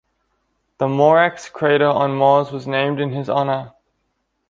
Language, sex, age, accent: English, male, 19-29, Australian English